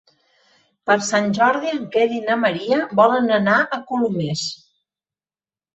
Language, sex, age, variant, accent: Catalan, female, 50-59, Central, central